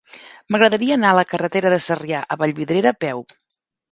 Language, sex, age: Catalan, female, 40-49